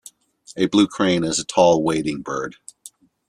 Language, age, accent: English, 40-49, United States English